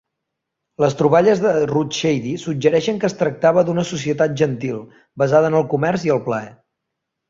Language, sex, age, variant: Catalan, male, 19-29, Central